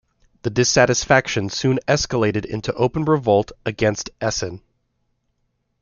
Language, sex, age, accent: English, male, 30-39, United States English